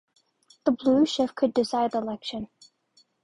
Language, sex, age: English, female, under 19